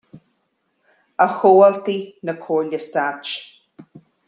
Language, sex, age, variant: Irish, male, 50-59, Gaeilge Uladh